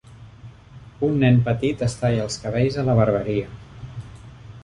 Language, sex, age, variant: Catalan, male, 40-49, Central